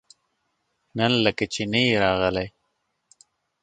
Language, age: Pashto, 30-39